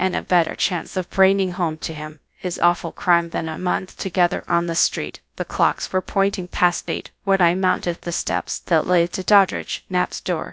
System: TTS, GradTTS